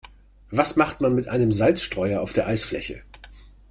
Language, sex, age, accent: German, male, 50-59, Deutschland Deutsch